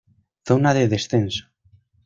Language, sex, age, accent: Spanish, male, 19-29, España: Centro-Sur peninsular (Madrid, Toledo, Castilla-La Mancha)